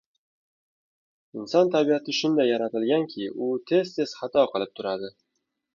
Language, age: Uzbek, 19-29